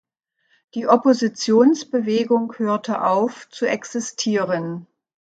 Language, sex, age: German, female, 60-69